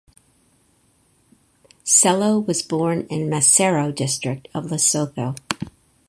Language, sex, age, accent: English, female, 60-69, United States English